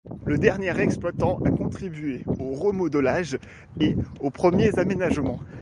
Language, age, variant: French, 19-29, Français de métropole